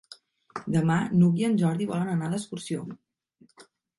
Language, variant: Catalan, Central